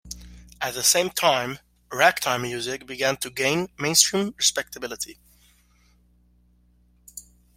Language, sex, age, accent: English, male, 30-39, United States English